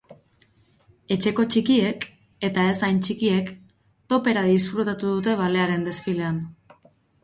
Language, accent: Basque, Erdialdekoa edo Nafarra (Gipuzkoa, Nafarroa)